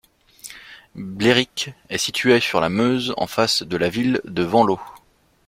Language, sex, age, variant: French, male, 30-39, Français de métropole